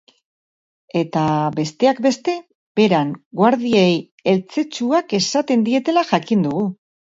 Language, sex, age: Basque, female, 40-49